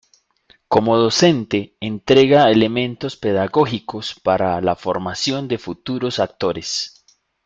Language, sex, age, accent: Spanish, male, 30-39, Andino-Pacífico: Colombia, Perú, Ecuador, oeste de Bolivia y Venezuela andina